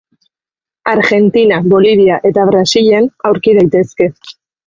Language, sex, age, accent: Basque, female, 30-39, Mendebalekoa (Araba, Bizkaia, Gipuzkoako mendebaleko herri batzuk)